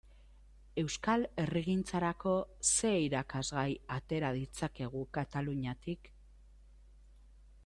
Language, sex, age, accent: Basque, female, 50-59, Mendebalekoa (Araba, Bizkaia, Gipuzkoako mendebaleko herri batzuk)